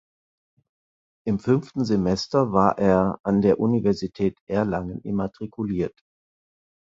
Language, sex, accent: German, male, Deutschland Deutsch